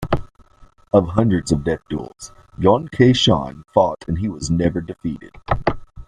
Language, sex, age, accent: English, male, 19-29, United States English